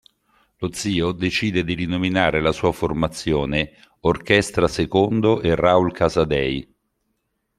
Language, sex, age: Italian, male, 50-59